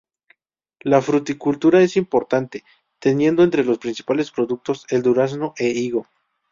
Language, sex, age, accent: Spanish, male, 19-29, México